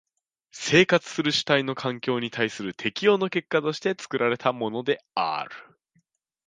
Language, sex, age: Japanese, male, 19-29